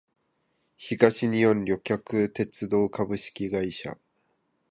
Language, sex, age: Japanese, male, 30-39